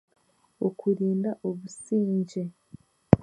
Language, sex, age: Chiga, female, 19-29